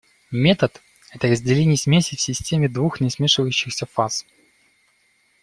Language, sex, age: Russian, male, 19-29